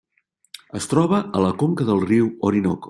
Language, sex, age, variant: Catalan, male, 50-59, Central